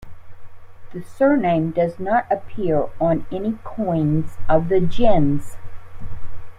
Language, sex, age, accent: English, female, 70-79, United States English